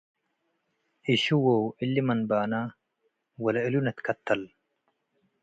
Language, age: Tigre, 19-29